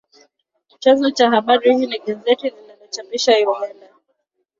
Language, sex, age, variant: Swahili, female, 19-29, Kiswahili cha Bara ya Kenya